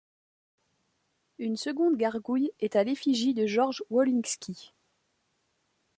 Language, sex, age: French, female, 30-39